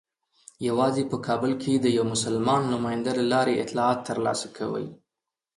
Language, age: Pashto, 30-39